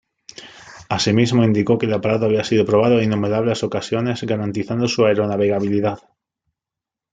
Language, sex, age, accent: Spanish, male, 30-39, España: Sur peninsular (Andalucia, Extremadura, Murcia)